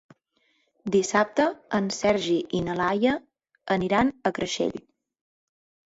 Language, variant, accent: Catalan, Central, central; estàndard